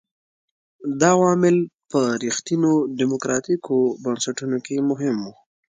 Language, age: Pashto, under 19